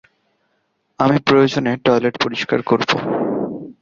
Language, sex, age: Bengali, male, 19-29